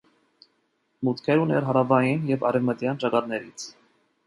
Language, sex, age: Armenian, male, 19-29